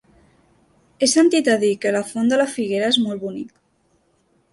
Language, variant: Catalan, Central